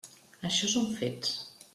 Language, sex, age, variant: Catalan, female, 50-59, Central